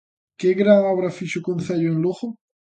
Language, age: Galician, 19-29